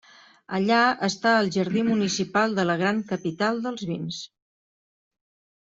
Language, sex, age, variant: Catalan, female, 40-49, Central